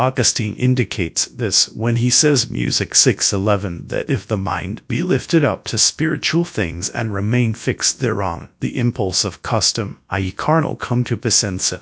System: TTS, GradTTS